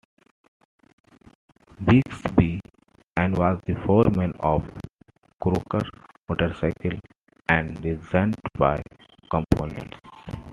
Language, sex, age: English, male, 19-29